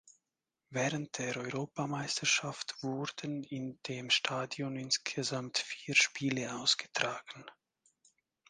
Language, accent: German, Schweizerdeutsch